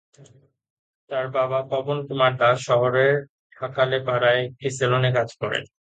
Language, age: Bengali, 19-29